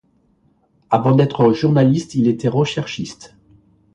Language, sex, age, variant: French, male, 50-59, Français de métropole